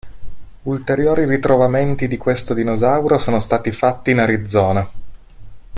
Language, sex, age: Italian, male, 30-39